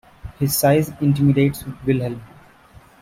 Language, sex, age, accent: English, male, 19-29, India and South Asia (India, Pakistan, Sri Lanka)